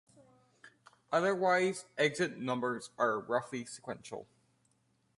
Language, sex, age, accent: English, male, under 19, United States English